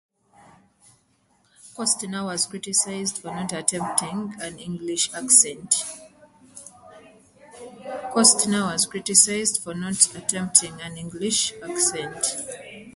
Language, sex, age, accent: English, female, 30-39, England English